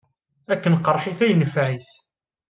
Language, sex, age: Kabyle, male, 19-29